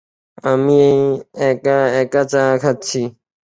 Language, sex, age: Bengali, male, 19-29